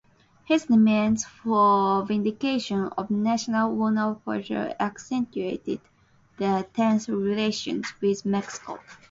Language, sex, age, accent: English, female, 19-29, United States English